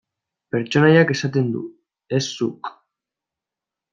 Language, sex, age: Basque, male, 19-29